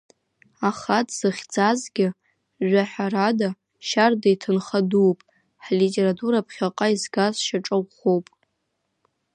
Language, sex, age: Abkhazian, female, under 19